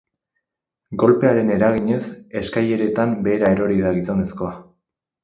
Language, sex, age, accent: Basque, male, 19-29, Erdialdekoa edo Nafarra (Gipuzkoa, Nafarroa)